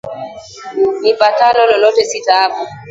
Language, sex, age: Swahili, female, 19-29